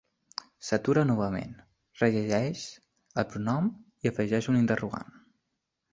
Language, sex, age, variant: Catalan, male, under 19, Nord-Occidental